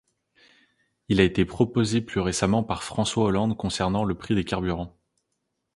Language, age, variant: French, 19-29, Français de métropole